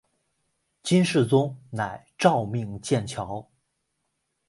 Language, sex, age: Chinese, male, 19-29